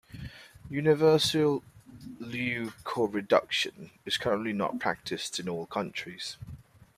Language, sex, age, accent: English, male, 30-39, England English